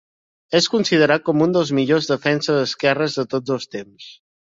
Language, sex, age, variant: Catalan, male, 19-29, Central